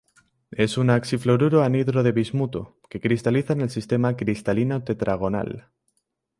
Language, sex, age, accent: Spanish, male, under 19, España: Centro-Sur peninsular (Madrid, Toledo, Castilla-La Mancha)